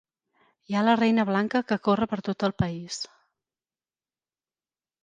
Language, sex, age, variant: Catalan, female, 40-49, Central